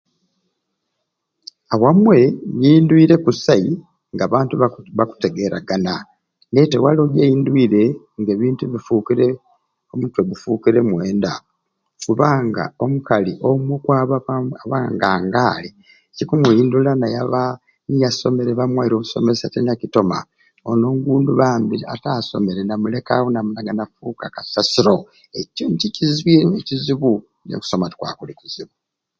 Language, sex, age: Ruuli, male, 70-79